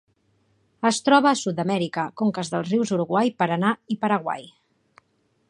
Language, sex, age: Catalan, female, 40-49